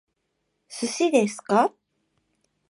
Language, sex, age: Japanese, female, 19-29